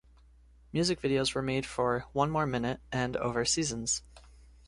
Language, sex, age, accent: English, male, 19-29, United States English